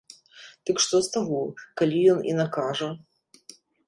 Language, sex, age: Belarusian, female, 30-39